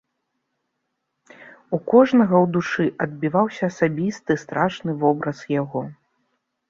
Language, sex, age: Belarusian, female, 30-39